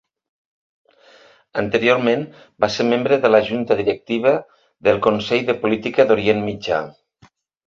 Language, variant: Catalan, Central